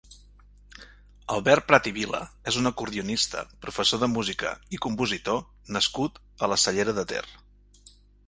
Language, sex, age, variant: Catalan, male, 50-59, Central